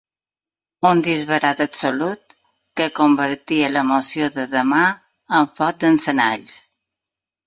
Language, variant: Catalan, Balear